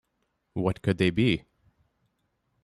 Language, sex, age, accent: English, male, 19-29, Canadian English